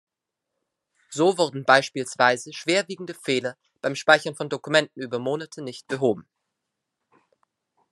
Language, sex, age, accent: German, male, under 19, Österreichisches Deutsch